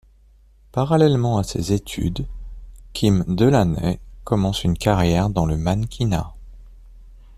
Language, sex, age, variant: French, male, 30-39, Français de métropole